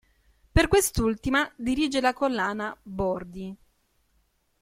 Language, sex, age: Italian, female, 40-49